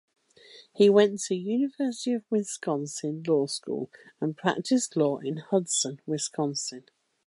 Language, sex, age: English, female, 50-59